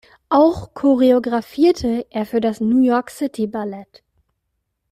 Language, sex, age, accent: German, female, 30-39, Deutschland Deutsch